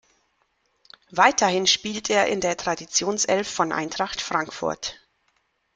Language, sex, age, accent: German, female, 40-49, Deutschland Deutsch